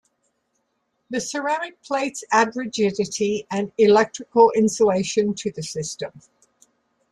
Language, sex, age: English, female, 70-79